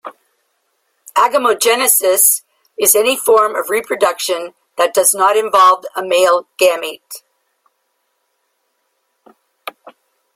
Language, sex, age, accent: English, female, 60-69, United States English